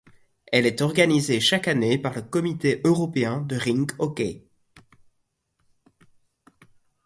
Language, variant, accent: French, Français d'Europe, Français de Belgique